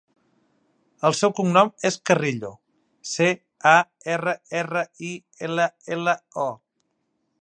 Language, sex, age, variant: Catalan, male, 30-39, Central